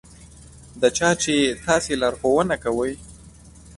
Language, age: Pashto, under 19